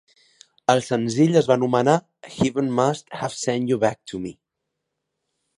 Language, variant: Catalan, Central